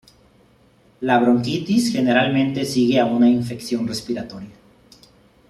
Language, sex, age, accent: Spanish, male, 30-39, México